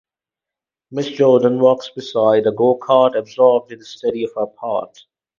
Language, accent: English, England English